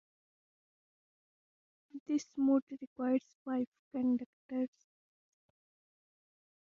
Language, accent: English, India and South Asia (India, Pakistan, Sri Lanka)